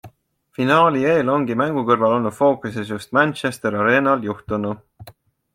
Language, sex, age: Estonian, male, 19-29